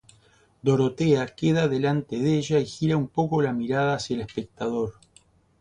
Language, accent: Spanish, Rioplatense: Argentina, Uruguay, este de Bolivia, Paraguay